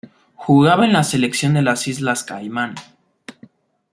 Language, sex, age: Spanish, male, 19-29